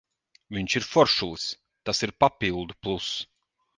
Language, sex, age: Latvian, male, 40-49